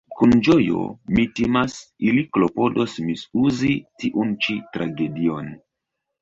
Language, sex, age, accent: Esperanto, male, 30-39, Internacia